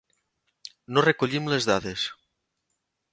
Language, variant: Catalan, Nord-Occidental